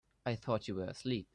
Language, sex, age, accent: English, male, under 19, England English